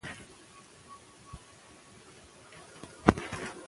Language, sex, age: Pashto, female, 19-29